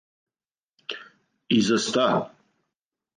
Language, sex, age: Serbian, male, 50-59